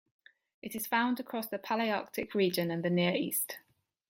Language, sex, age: English, female, 30-39